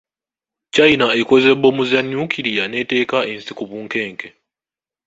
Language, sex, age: Ganda, male, 19-29